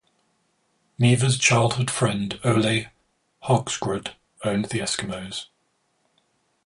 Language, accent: English, England English